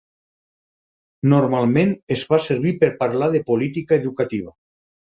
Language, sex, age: Catalan, male, 50-59